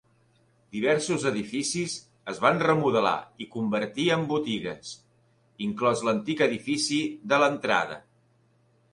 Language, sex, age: Catalan, male, 50-59